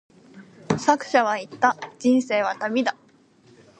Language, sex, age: Japanese, female, 19-29